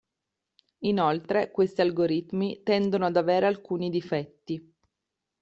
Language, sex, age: Italian, female, 30-39